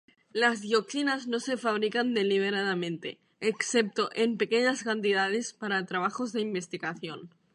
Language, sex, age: Spanish, female, 19-29